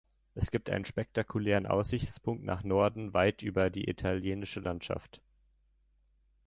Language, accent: German, Deutschland Deutsch